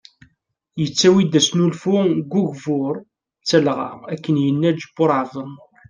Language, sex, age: Kabyle, male, 19-29